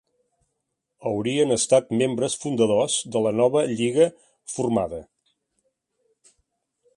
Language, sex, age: Catalan, male, 60-69